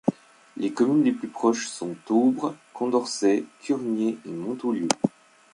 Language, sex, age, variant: French, male, 30-39, Français de métropole